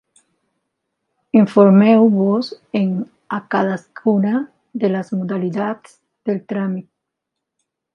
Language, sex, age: Catalan, female, 60-69